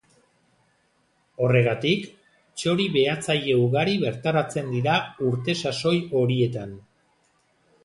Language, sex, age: Basque, male, 40-49